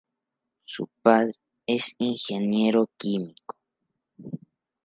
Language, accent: Spanish, México